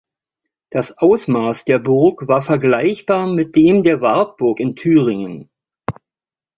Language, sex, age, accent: German, male, 50-59, Deutschland Deutsch